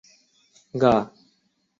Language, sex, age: Urdu, male, 19-29